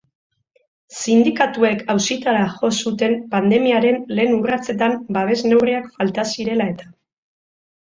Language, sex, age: Basque, female, 30-39